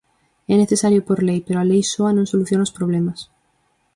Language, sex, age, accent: Galician, female, 19-29, Oriental (común en zona oriental)